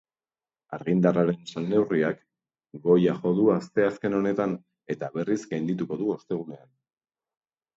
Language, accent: Basque, Erdialdekoa edo Nafarra (Gipuzkoa, Nafarroa)